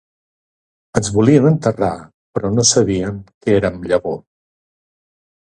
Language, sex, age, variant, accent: Catalan, male, 60-69, Central, Català central